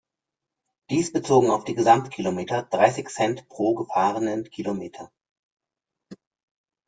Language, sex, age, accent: German, male, 50-59, Deutschland Deutsch